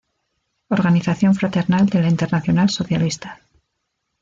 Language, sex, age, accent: Spanish, female, 40-49, España: Norte peninsular (Asturias, Castilla y León, Cantabria, País Vasco, Navarra, Aragón, La Rioja, Guadalajara, Cuenca)